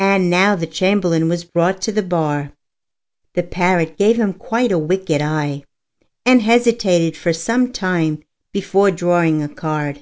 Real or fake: real